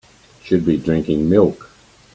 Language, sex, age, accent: English, male, 80-89, Australian English